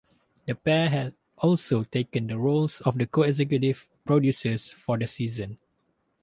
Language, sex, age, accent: English, male, 19-29, Malaysian English